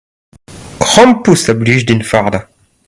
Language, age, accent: Breton, 30-39, Kerneveg; Leoneg